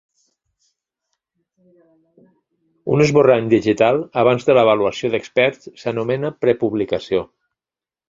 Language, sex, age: Catalan, male, 50-59